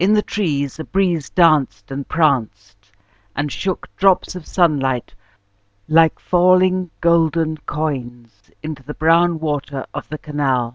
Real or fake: real